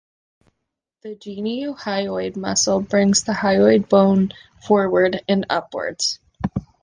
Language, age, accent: English, 19-29, United States English